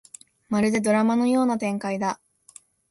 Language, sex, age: Japanese, female, 19-29